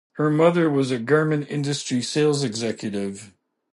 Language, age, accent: English, 50-59, Canadian English